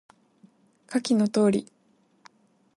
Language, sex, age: Japanese, female, 19-29